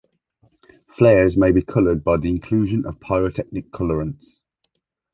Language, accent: English, England English